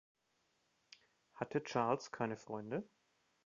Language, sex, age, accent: German, male, 30-39, Deutschland Deutsch